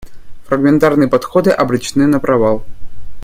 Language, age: Russian, 19-29